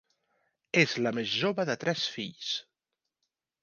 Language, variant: Catalan, Central